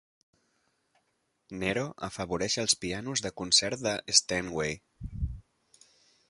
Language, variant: Catalan, Central